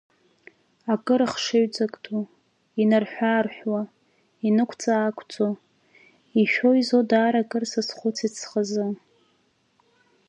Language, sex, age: Abkhazian, female, 19-29